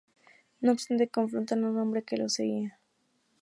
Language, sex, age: Spanish, female, 19-29